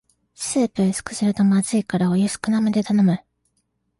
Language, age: Japanese, 19-29